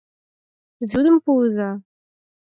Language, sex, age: Mari, female, under 19